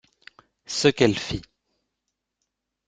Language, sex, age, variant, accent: French, male, 19-29, Français d'Europe, Français de Belgique